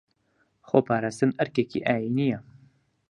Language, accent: Central Kurdish, سۆرانی